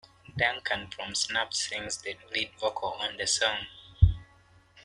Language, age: English, 30-39